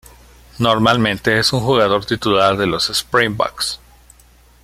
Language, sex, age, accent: Spanish, male, 40-49, México